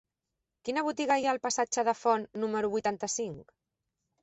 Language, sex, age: Catalan, female, 40-49